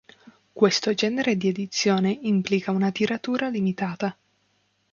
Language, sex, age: Italian, female, 19-29